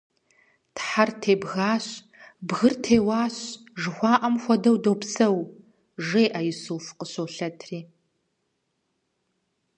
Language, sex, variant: Kabardian, female, Адыгэбзэ (Къэбэрдей, Кирил, псоми зэдай)